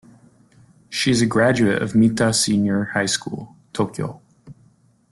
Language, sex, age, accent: English, male, 19-29, United States English